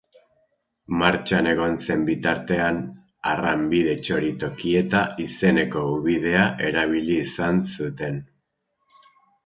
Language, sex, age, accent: Basque, male, 50-59, Erdialdekoa edo Nafarra (Gipuzkoa, Nafarroa)